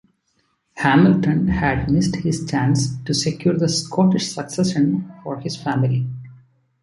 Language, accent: English, India and South Asia (India, Pakistan, Sri Lanka)